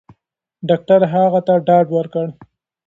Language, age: Pashto, 30-39